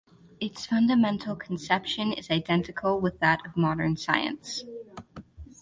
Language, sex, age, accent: English, female, 19-29, United States English